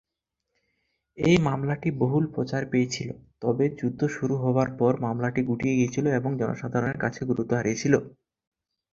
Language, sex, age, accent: Bengali, male, 19-29, Native